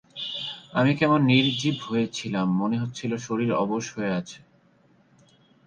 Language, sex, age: Bengali, male, 19-29